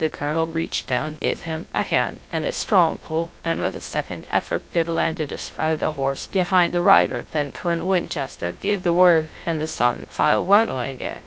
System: TTS, GlowTTS